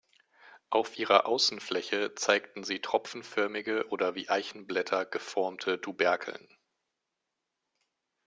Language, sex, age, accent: German, male, 30-39, Deutschland Deutsch